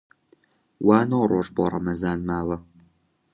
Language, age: Central Kurdish, 19-29